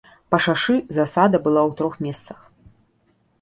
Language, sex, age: Belarusian, female, 30-39